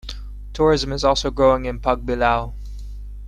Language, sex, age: English, male, 19-29